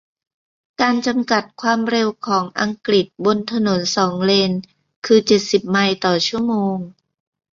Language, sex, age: Thai, female, 50-59